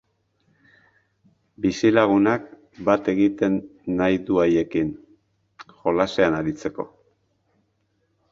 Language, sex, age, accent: Basque, male, 50-59, Mendebalekoa (Araba, Bizkaia, Gipuzkoako mendebaleko herri batzuk)